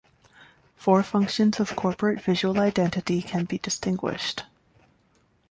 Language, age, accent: English, 30-39, United States English